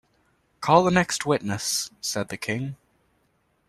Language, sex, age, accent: English, male, 19-29, United States English